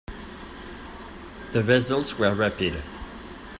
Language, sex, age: English, male, 40-49